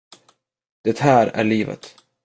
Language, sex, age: Swedish, male, under 19